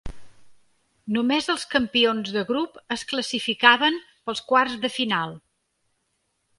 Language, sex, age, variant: Catalan, female, 50-59, Central